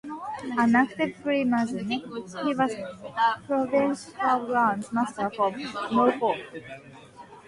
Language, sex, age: English, female, 19-29